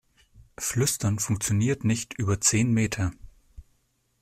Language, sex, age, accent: German, male, 19-29, Deutschland Deutsch